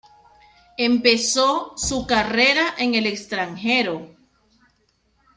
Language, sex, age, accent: Spanish, female, 40-49, Caribe: Cuba, Venezuela, Puerto Rico, República Dominicana, Panamá, Colombia caribeña, México caribeño, Costa del golfo de México